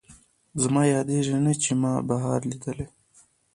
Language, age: Pashto, 19-29